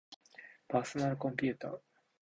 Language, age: Japanese, 19-29